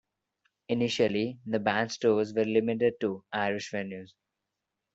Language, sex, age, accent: English, male, 19-29, India and South Asia (India, Pakistan, Sri Lanka)